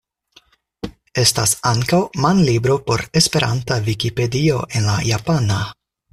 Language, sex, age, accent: Esperanto, male, 19-29, Internacia